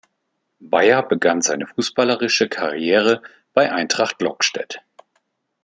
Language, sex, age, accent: German, male, 50-59, Deutschland Deutsch